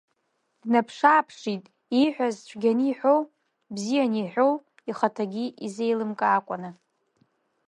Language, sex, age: Abkhazian, female, under 19